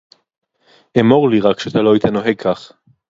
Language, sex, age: Hebrew, male, 19-29